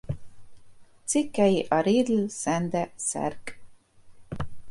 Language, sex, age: Hungarian, female, 50-59